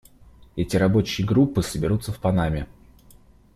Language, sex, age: Russian, male, 19-29